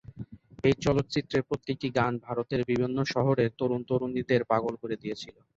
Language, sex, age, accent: Bengali, male, 19-29, Native; শুদ্ধ